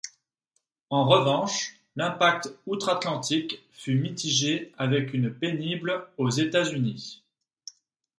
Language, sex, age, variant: French, male, 30-39, Français de métropole